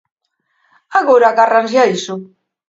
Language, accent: Galician, Normativo (estándar)